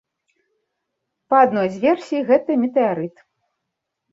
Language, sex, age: Belarusian, female, 40-49